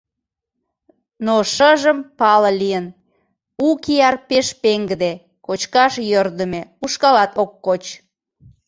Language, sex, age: Mari, female, 30-39